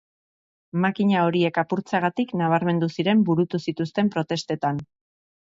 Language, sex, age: Basque, female, 40-49